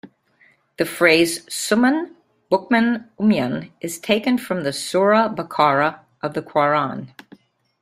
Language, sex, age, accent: English, female, 70-79, United States English